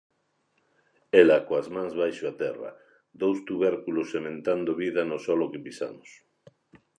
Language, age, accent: Galician, 60-69, Normativo (estándar)